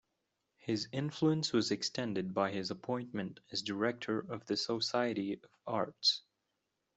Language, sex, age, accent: English, male, under 19, India and South Asia (India, Pakistan, Sri Lanka)